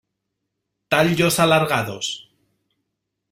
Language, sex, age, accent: Spanish, male, 40-49, España: Norte peninsular (Asturias, Castilla y León, Cantabria, País Vasco, Navarra, Aragón, La Rioja, Guadalajara, Cuenca)